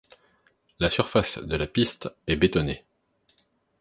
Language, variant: French, Français de métropole